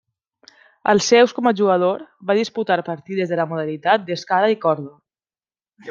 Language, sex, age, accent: Catalan, female, 19-29, valencià